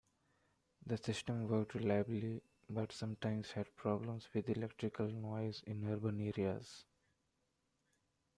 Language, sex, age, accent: English, male, 19-29, India and South Asia (India, Pakistan, Sri Lanka)